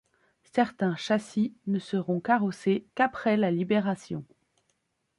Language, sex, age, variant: French, female, 30-39, Français de métropole